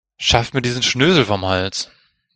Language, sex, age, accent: German, male, 30-39, Deutschland Deutsch